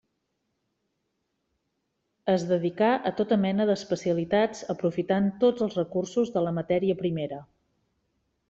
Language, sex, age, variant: Catalan, female, 40-49, Central